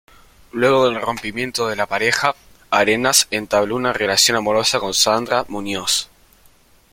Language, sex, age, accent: Spanish, male, under 19, Rioplatense: Argentina, Uruguay, este de Bolivia, Paraguay